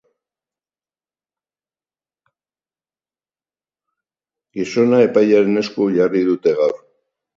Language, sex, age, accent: Basque, male, 70-79, Mendebalekoa (Araba, Bizkaia, Gipuzkoako mendebaleko herri batzuk)